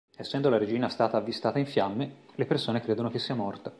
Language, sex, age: Italian, male, 40-49